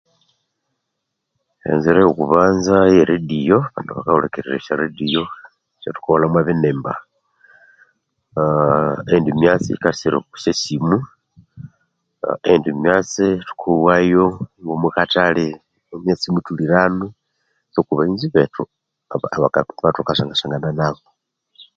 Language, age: Konzo, 50-59